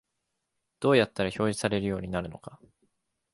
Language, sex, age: Japanese, male, 19-29